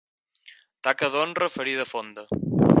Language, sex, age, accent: Catalan, male, 19-29, Garrotxi